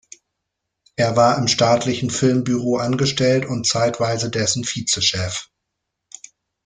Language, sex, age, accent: German, male, 40-49, Deutschland Deutsch